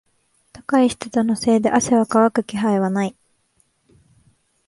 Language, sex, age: Japanese, female, 19-29